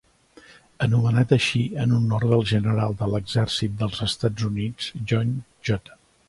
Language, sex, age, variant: Catalan, male, 60-69, Central